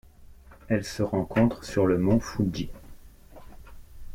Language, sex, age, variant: French, male, 30-39, Français de métropole